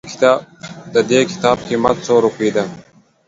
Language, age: Pashto, 19-29